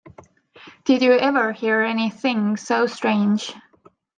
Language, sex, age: English, female, 19-29